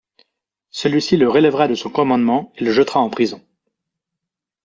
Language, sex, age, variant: French, male, 19-29, Français de métropole